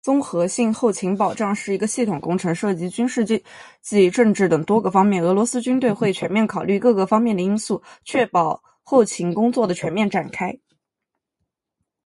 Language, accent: Chinese, 出生地：江苏省